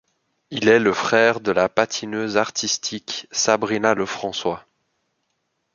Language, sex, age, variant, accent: French, male, 19-29, Français d'Europe, Français de Suisse